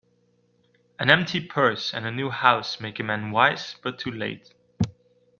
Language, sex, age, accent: English, male, 19-29, England English